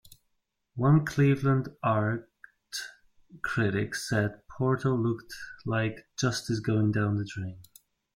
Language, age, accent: English, 30-39, Irish English